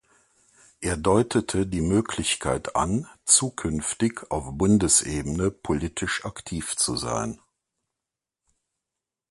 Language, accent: German, Deutschland Deutsch